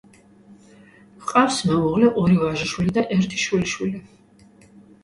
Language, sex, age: Georgian, female, 50-59